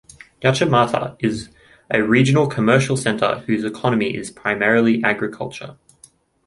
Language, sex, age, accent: English, male, 19-29, Australian English